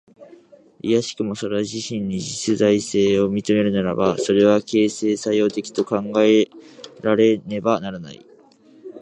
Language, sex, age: Japanese, male, 19-29